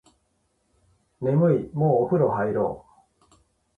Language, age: Japanese, 40-49